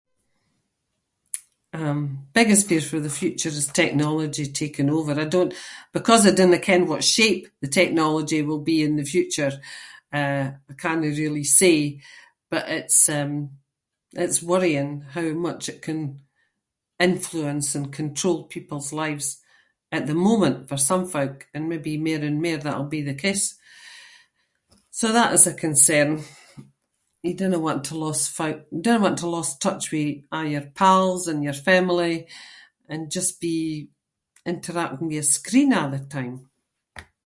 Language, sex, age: Scots, female, 70-79